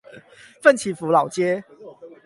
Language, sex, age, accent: Chinese, male, 30-39, 出生地：桃園市